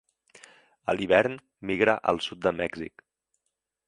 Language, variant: Catalan, Central